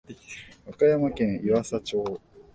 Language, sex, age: Japanese, male, 19-29